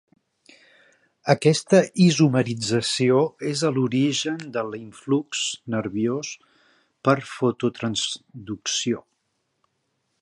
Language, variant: Catalan, Central